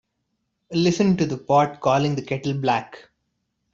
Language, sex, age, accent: English, male, 19-29, India and South Asia (India, Pakistan, Sri Lanka)